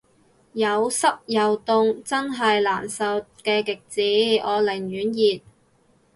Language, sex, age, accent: Cantonese, female, 30-39, 广州音